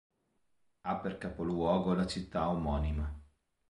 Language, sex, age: Italian, male, 40-49